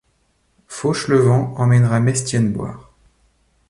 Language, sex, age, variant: French, male, 30-39, Français de métropole